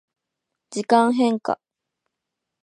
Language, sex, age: Japanese, female, 19-29